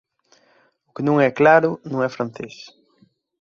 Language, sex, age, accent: Galician, male, 19-29, Central (gheada)